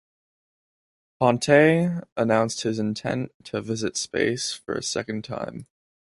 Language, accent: English, United States English